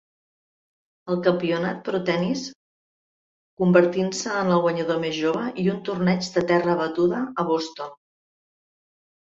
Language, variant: Catalan, Central